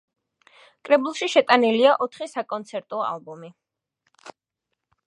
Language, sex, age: Georgian, female, 19-29